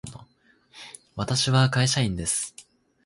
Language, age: Japanese, 19-29